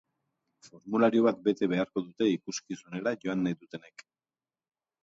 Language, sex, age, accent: Basque, male, 40-49, Erdialdekoa edo Nafarra (Gipuzkoa, Nafarroa)